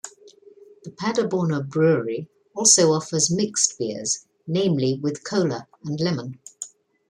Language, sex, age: English, female, 60-69